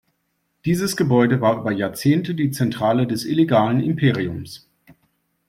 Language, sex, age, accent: German, male, 40-49, Deutschland Deutsch